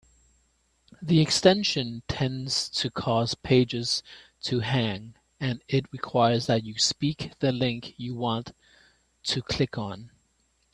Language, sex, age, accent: English, male, 40-49, Hong Kong English